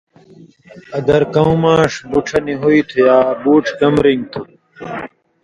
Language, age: Indus Kohistani, 30-39